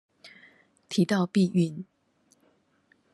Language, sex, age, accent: Chinese, female, 40-49, 出生地：臺北市